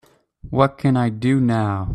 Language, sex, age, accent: English, male, 19-29, Canadian English